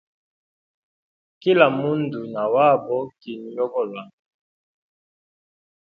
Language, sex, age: Hemba, male, 40-49